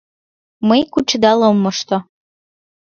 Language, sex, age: Mari, female, 19-29